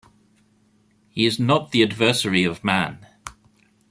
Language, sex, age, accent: English, male, 50-59, England English